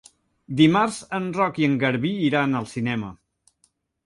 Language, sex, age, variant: Catalan, male, 50-59, Central